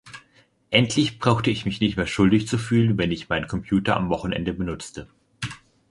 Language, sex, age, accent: German, male, 19-29, Deutschland Deutsch